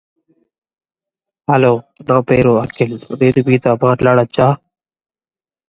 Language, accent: English, United States English